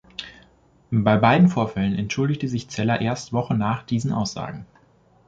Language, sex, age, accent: German, male, 19-29, Deutschland Deutsch